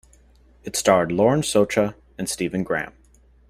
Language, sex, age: English, male, 19-29